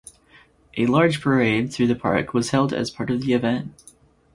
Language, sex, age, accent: English, male, 19-29, United States English